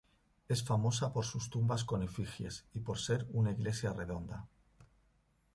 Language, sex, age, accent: Spanish, male, 40-49, España: Centro-Sur peninsular (Madrid, Toledo, Castilla-La Mancha)